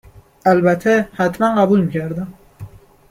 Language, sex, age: Persian, male, under 19